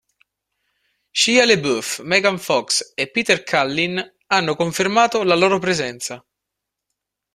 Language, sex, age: Italian, male, 19-29